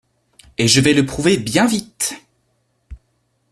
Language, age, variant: French, 19-29, Français de métropole